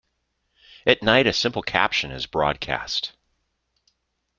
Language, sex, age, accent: English, male, 50-59, United States English